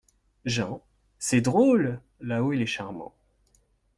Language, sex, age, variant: French, male, 30-39, Français de métropole